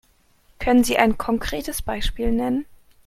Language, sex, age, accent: German, male, 40-49, Deutschland Deutsch